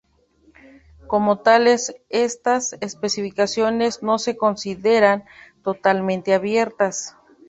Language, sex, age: Spanish, female, 30-39